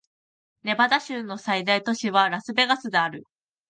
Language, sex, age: Japanese, female, under 19